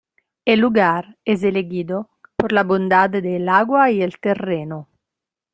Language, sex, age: Spanish, female, 40-49